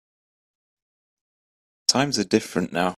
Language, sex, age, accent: English, male, 19-29, England English